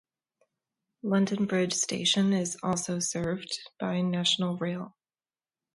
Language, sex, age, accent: English, female, 30-39, United States English